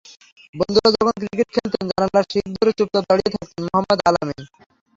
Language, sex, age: Bengali, male, under 19